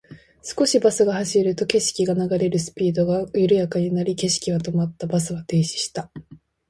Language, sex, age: Japanese, female, 19-29